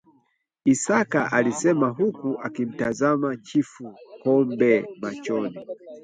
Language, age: Swahili, 19-29